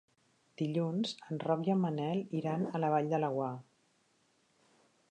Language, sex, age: Catalan, female, 40-49